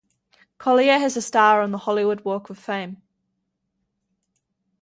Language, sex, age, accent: English, female, 19-29, New Zealand English